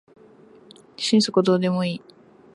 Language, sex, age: Japanese, female, under 19